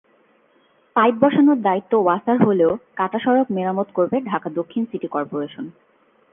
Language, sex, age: Bengali, female, 19-29